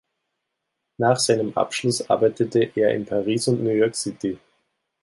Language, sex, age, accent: German, male, 30-39, Österreichisches Deutsch